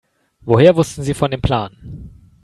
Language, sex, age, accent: German, male, 19-29, Deutschland Deutsch